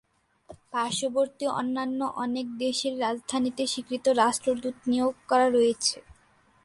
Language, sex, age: Bengali, female, under 19